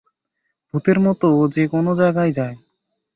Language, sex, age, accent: Bengali, male, 19-29, শুদ্ধ